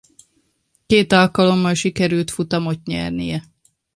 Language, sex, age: Hungarian, male, under 19